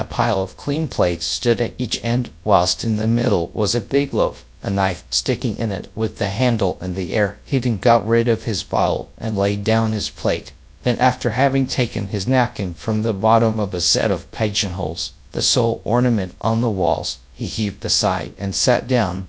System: TTS, GradTTS